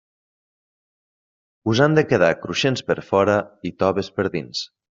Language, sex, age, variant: Catalan, male, 19-29, Nord-Occidental